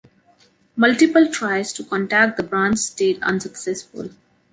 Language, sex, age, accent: English, female, 19-29, India and South Asia (India, Pakistan, Sri Lanka)